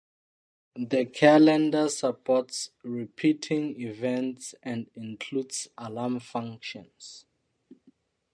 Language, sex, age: English, male, 30-39